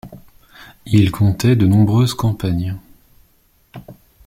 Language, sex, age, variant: French, male, 19-29, Français de métropole